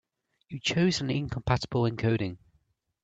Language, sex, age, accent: English, male, 19-29, England English